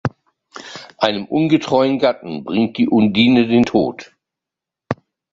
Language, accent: German, Deutschland Deutsch